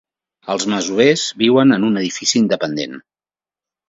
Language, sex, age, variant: Catalan, male, 50-59, Central